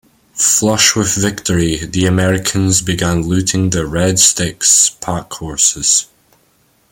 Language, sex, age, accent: English, male, under 19, Scottish English